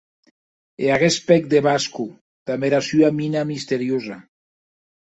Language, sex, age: Occitan, male, 60-69